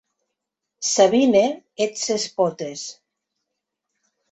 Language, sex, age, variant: Catalan, female, 50-59, Central